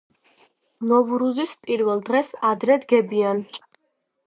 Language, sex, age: Georgian, female, 50-59